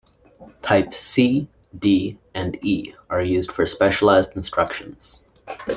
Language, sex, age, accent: English, male, 19-29, Canadian English